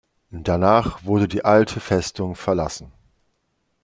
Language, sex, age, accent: German, male, 40-49, Deutschland Deutsch